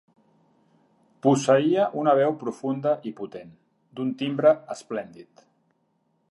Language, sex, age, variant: Catalan, male, 50-59, Central